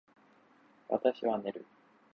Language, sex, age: Japanese, male, 19-29